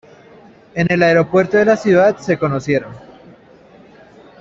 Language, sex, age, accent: Spanish, male, 19-29, Caribe: Cuba, Venezuela, Puerto Rico, República Dominicana, Panamá, Colombia caribeña, México caribeño, Costa del golfo de México